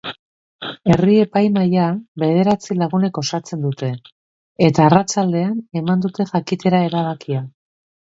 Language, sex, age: Basque, female, 40-49